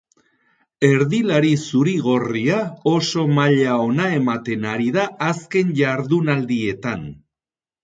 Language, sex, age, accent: Basque, male, 60-69, Erdialdekoa edo Nafarra (Gipuzkoa, Nafarroa)